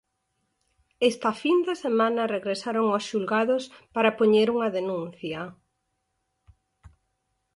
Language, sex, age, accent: Galician, female, 50-59, Normativo (estándar)